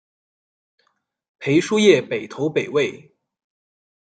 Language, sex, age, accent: Chinese, male, 19-29, 出生地：辽宁省